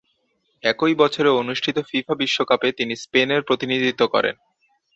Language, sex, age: Bengali, male, 19-29